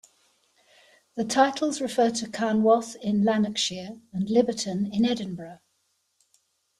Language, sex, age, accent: English, female, 60-69, England English